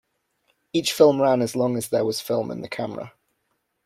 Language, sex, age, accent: English, male, 19-29, England English